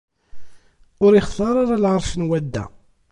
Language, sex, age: Kabyle, male, 30-39